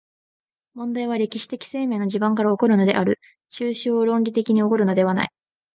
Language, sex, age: Japanese, female, under 19